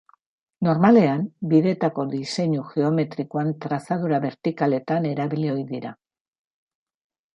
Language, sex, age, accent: Basque, female, 60-69, Erdialdekoa edo Nafarra (Gipuzkoa, Nafarroa)